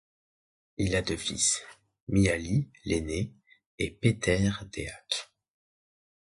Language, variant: French, Français de métropole